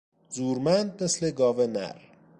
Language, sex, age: Persian, male, 30-39